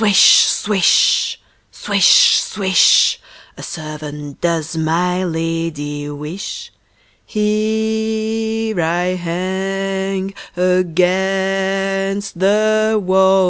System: none